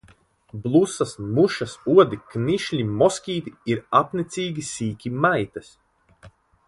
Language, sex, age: Latvian, male, 19-29